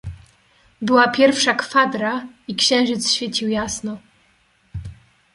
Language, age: Polish, 19-29